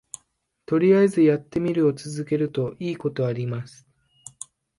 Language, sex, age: Japanese, male, 19-29